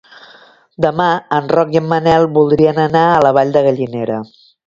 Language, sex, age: Catalan, female, 50-59